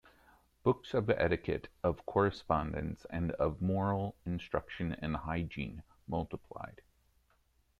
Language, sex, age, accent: English, male, 40-49, United States English